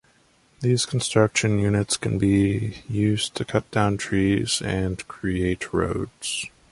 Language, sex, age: English, male, 19-29